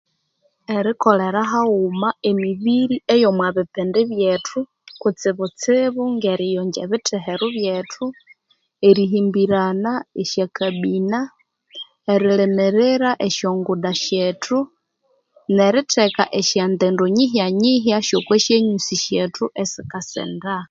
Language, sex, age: Konzo, female, 30-39